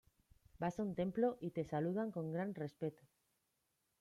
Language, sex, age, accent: Spanish, female, 30-39, España: Norte peninsular (Asturias, Castilla y León, Cantabria, País Vasco, Navarra, Aragón, La Rioja, Guadalajara, Cuenca)